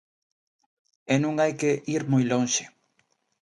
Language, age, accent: Galician, 19-29, Normativo (estándar)